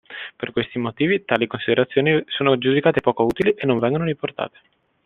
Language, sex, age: Italian, male, 19-29